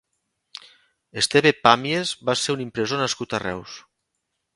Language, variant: Catalan, Nord-Occidental